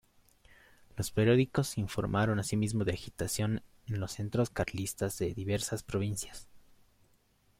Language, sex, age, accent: Spanish, male, 19-29, Andino-Pacífico: Colombia, Perú, Ecuador, oeste de Bolivia y Venezuela andina